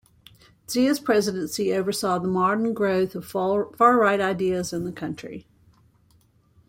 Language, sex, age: English, female, 60-69